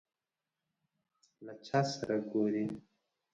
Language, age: Pashto, 19-29